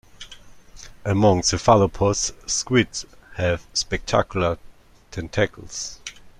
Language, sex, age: English, male, 30-39